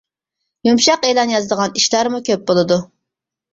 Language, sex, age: Uyghur, female, 19-29